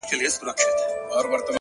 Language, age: Pashto, 30-39